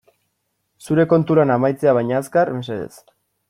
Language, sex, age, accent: Basque, male, 19-29, Erdialdekoa edo Nafarra (Gipuzkoa, Nafarroa)